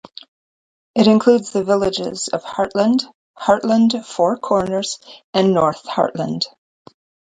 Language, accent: English, United States English